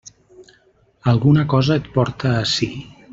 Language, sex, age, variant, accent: Catalan, male, 40-49, Valencià meridional, valencià